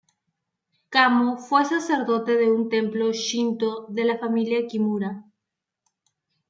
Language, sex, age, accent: Spanish, female, 30-39, Andino-Pacífico: Colombia, Perú, Ecuador, oeste de Bolivia y Venezuela andina